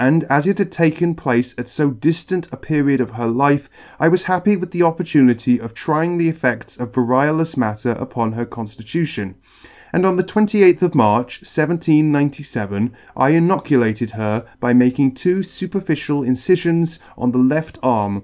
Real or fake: real